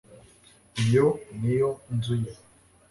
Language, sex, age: Kinyarwanda, male, 19-29